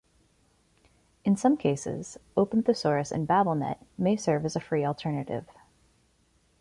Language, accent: English, United States English